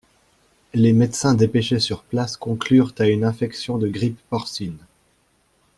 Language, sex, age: French, male, 19-29